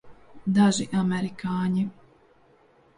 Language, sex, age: Latvian, female, 30-39